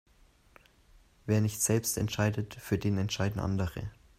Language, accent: German, Deutschland Deutsch